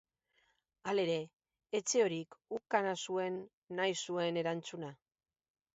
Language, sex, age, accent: Basque, female, 40-49, Mendebalekoa (Araba, Bizkaia, Gipuzkoako mendebaleko herri batzuk)